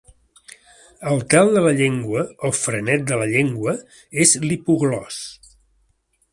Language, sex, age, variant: Catalan, male, 60-69, Central